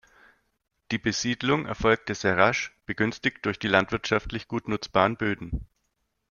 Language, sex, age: German, male, 30-39